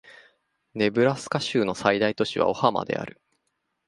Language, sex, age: Japanese, male, 30-39